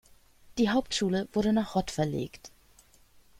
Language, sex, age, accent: German, female, 30-39, Deutschland Deutsch